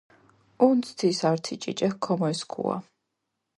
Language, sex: Mingrelian, female